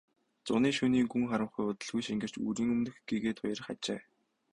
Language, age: Mongolian, 19-29